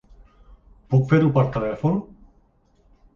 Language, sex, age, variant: Catalan, male, 50-59, Central